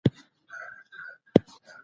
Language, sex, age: Pashto, female, 19-29